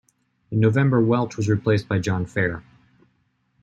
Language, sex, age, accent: English, male, 19-29, United States English